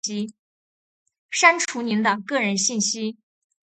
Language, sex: Chinese, female